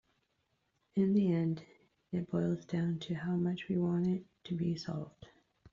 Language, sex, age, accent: English, female, 30-39, United States English